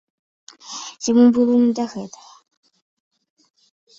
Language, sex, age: Belarusian, female, 30-39